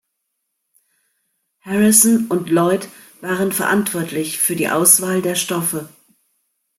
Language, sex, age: German, female, 50-59